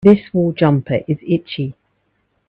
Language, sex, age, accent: English, female, 50-59, England English